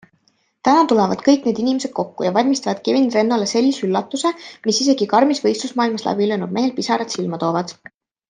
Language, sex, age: Estonian, female, 19-29